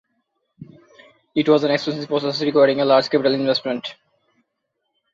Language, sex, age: English, male, 19-29